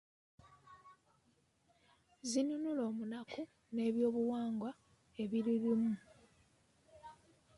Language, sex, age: Ganda, female, 19-29